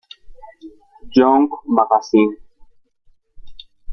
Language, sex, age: Spanish, female, 19-29